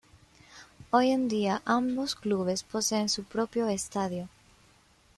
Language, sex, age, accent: Spanish, female, 19-29, América central